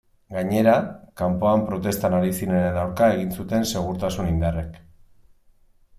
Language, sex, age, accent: Basque, male, 30-39, Mendebalekoa (Araba, Bizkaia, Gipuzkoako mendebaleko herri batzuk)